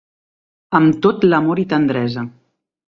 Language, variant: Catalan, Central